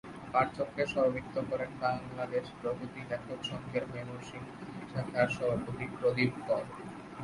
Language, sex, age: Bengali, male, 19-29